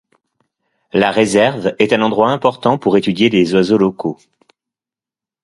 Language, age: French, 40-49